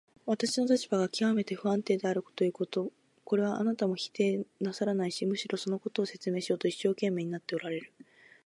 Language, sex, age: Japanese, female, 19-29